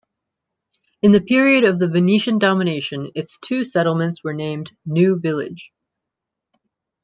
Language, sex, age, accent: English, male, 19-29, United States English